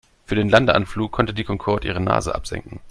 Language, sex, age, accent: German, male, 40-49, Deutschland Deutsch